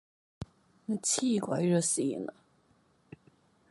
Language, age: Cantonese, 19-29